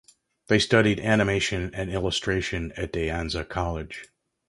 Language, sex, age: English, male, 60-69